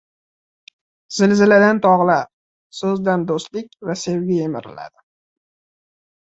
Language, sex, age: Uzbek, male, 19-29